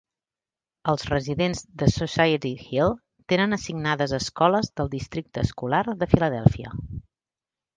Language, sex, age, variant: Catalan, female, 40-49, Central